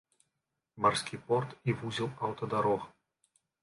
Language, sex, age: Belarusian, male, 30-39